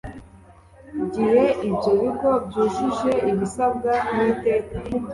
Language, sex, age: Kinyarwanda, female, 30-39